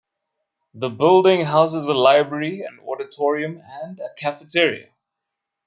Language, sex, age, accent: English, male, 30-39, Southern African (South Africa, Zimbabwe, Namibia)